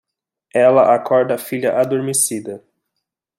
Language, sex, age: Portuguese, male, 19-29